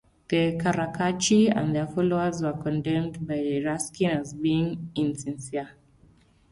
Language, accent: English, Kenyan English